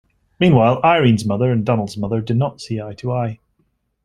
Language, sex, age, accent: English, male, 40-49, Scottish English